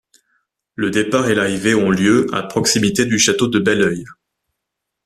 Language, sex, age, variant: French, male, 19-29, Français de métropole